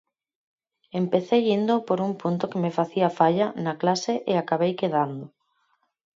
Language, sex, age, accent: Galician, female, 30-39, Normativo (estándar)